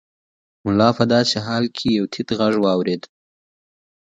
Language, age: Pashto, 19-29